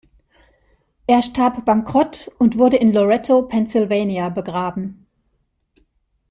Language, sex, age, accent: German, female, 50-59, Deutschland Deutsch